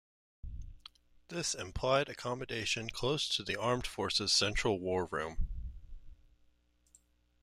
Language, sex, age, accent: English, male, 19-29, United States English